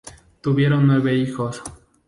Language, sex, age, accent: Spanish, male, 19-29, México